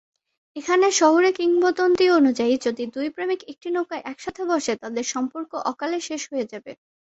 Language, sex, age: Bengali, female, 19-29